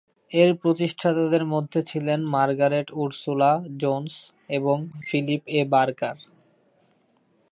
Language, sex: Bengali, male